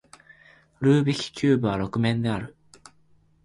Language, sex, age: Japanese, male, under 19